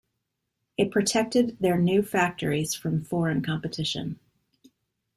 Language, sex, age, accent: English, female, 30-39, United States English